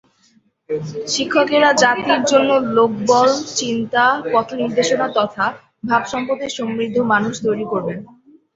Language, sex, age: Bengali, female, 19-29